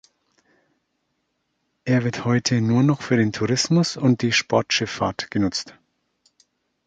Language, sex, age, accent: German, male, 40-49, Deutschland Deutsch